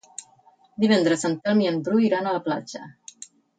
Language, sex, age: Catalan, female, 50-59